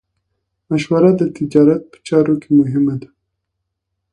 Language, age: Pashto, 19-29